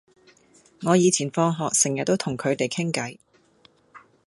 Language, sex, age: Cantonese, female, 40-49